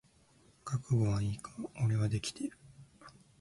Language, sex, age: Japanese, male, 19-29